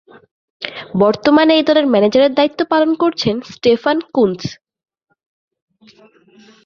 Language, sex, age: Bengali, female, 19-29